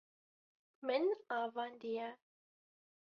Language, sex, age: Kurdish, female, 19-29